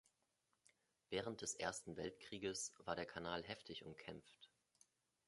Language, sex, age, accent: German, male, 30-39, Deutschland Deutsch